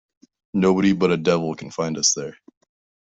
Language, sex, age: English, male, 19-29